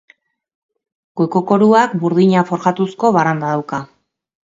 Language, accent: Basque, Mendebalekoa (Araba, Bizkaia, Gipuzkoako mendebaleko herri batzuk)